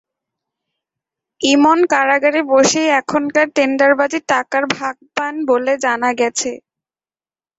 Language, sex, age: Bengali, female, 19-29